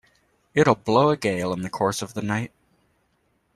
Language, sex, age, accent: English, male, 19-29, United States English